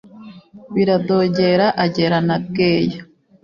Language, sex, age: Kinyarwanda, female, 19-29